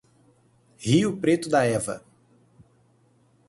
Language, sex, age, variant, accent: Portuguese, male, 19-29, Portuguese (Brasil), Paulista